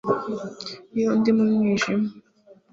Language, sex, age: Kinyarwanda, female, 19-29